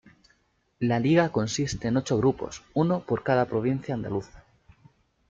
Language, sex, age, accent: Spanish, male, 19-29, España: Sur peninsular (Andalucia, Extremadura, Murcia)